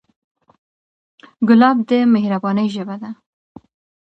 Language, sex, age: Pashto, female, 19-29